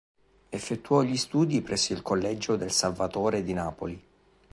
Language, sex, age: Italian, male, 30-39